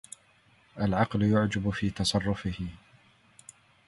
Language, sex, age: Arabic, male, 40-49